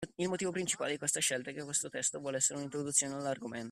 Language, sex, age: Italian, male, 19-29